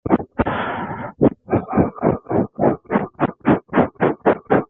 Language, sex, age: French, male, 19-29